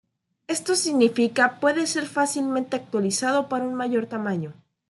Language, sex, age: Spanish, female, 19-29